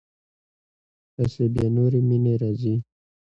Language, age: Pashto, 19-29